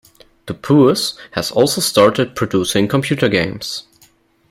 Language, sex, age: English, male, 19-29